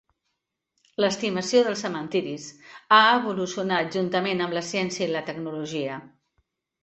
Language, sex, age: Catalan, female, 50-59